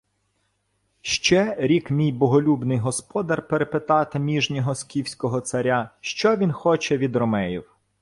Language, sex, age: Ukrainian, male, 40-49